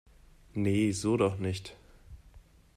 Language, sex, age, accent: German, male, 19-29, Deutschland Deutsch